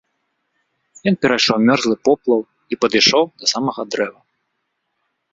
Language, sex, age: Belarusian, male, 19-29